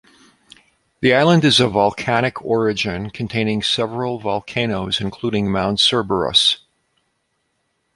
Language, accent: English, United States English